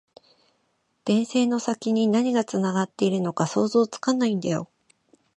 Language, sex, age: Japanese, female, 40-49